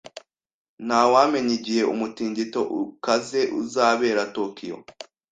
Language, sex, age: Kinyarwanda, male, 19-29